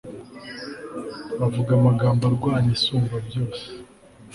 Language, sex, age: Kinyarwanda, male, 19-29